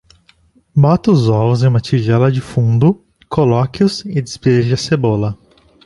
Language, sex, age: Portuguese, male, 19-29